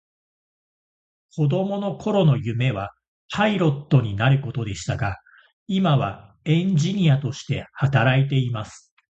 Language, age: Japanese, 40-49